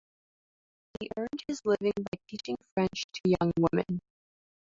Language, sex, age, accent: English, female, 19-29, United States English